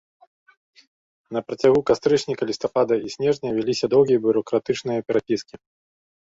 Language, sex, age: Belarusian, male, 40-49